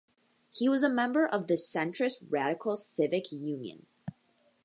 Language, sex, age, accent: English, female, under 19, United States English